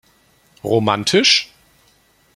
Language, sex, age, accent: German, male, 19-29, Deutschland Deutsch